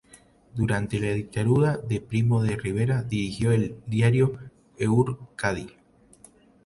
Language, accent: Spanish, América central